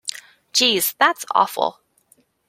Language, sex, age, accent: English, female, 19-29, Canadian English